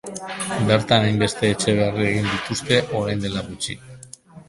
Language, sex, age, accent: Basque, male, 50-59, Mendebalekoa (Araba, Bizkaia, Gipuzkoako mendebaleko herri batzuk)